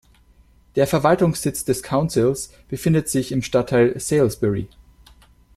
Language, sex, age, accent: German, male, 19-29, Deutschland Deutsch